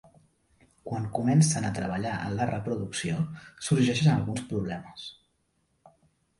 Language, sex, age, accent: Catalan, male, 30-39, central; nord-occidental; septentrional